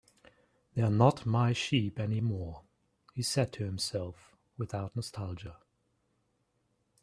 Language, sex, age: English, male, 30-39